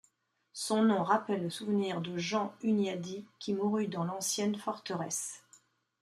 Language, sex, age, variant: French, female, 50-59, Français de métropole